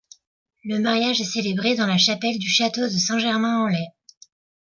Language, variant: French, Français de métropole